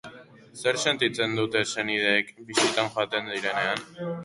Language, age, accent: Basque, under 19, Erdialdekoa edo Nafarra (Gipuzkoa, Nafarroa)